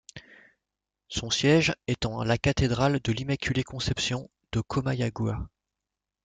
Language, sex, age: French, male, 40-49